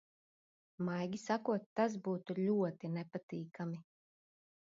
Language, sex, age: Latvian, female, 40-49